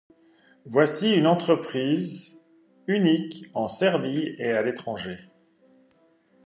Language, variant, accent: French, Français d'Europe, Français de Suisse